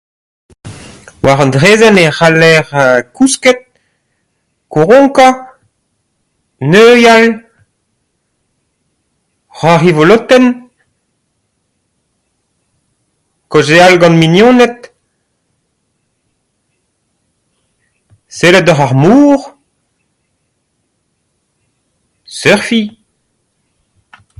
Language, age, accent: Breton, 30-39, Kerneveg; Leoneg